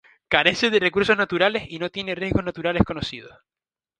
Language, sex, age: Spanish, male, 19-29